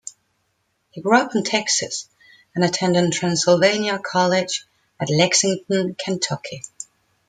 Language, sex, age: English, female, 50-59